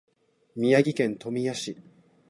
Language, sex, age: Japanese, male, 19-29